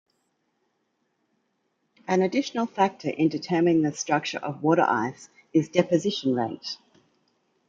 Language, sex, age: English, female, 40-49